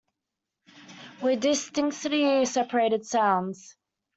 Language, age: English, under 19